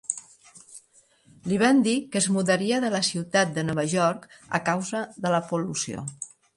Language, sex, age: Catalan, female, 60-69